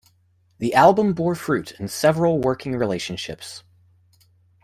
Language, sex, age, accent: English, male, 19-29, United States English